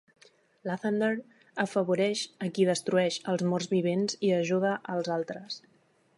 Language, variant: Catalan, Nord-Occidental